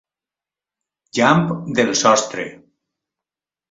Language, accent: Catalan, valencià